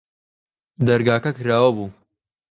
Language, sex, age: Central Kurdish, male, 19-29